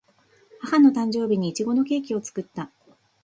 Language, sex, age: Japanese, female, 40-49